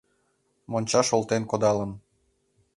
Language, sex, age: Mari, male, 19-29